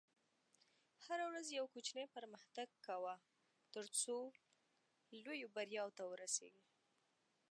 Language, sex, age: Pashto, female, 19-29